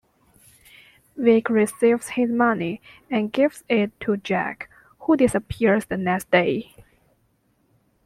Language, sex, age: English, female, 19-29